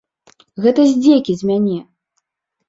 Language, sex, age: Belarusian, female, 30-39